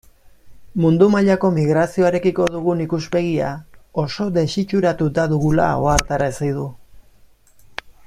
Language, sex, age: Basque, male, 40-49